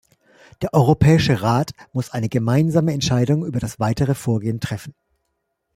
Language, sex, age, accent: German, male, 40-49, Deutschland Deutsch